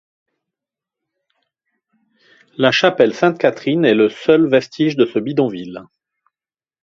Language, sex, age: French, male, 50-59